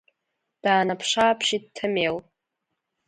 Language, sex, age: Abkhazian, female, under 19